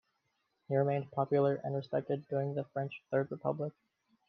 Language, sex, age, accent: English, male, 19-29, United States English